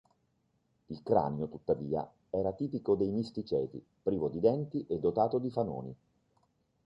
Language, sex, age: Italian, male, 50-59